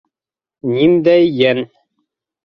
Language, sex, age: Bashkir, male, 30-39